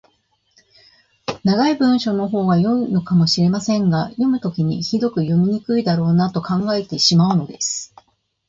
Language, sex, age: Japanese, female, 50-59